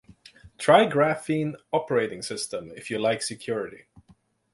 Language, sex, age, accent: English, male, 19-29, Canadian English